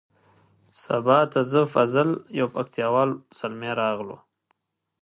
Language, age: Pashto, 30-39